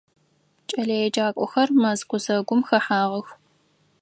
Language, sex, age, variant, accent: Adyghe, female, 19-29, Адыгабзэ (Кирил, пстэумэ зэдыряе), Бжъэдыгъу (Bjeduğ)